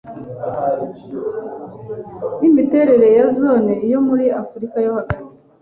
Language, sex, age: Kinyarwanda, female, 40-49